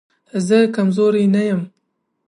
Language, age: Pashto, 19-29